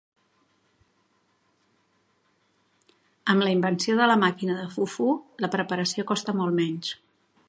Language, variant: Catalan, Central